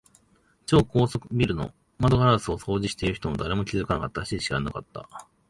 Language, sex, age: Japanese, male, 19-29